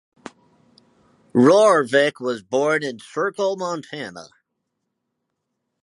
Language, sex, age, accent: English, male, 40-49, United States English